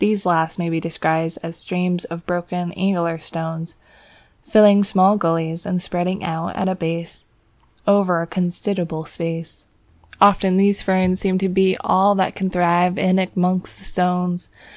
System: none